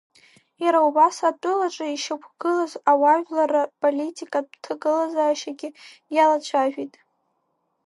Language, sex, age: Abkhazian, female, under 19